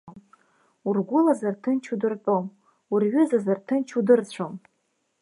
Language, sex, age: Abkhazian, female, 30-39